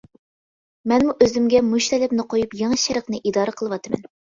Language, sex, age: Uyghur, female, under 19